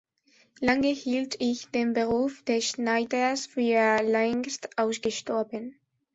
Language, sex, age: German, female, 19-29